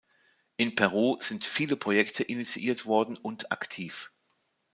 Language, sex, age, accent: German, male, 50-59, Deutschland Deutsch